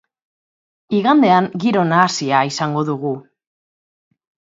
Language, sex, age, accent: Basque, female, 30-39, Mendebalekoa (Araba, Bizkaia, Gipuzkoako mendebaleko herri batzuk)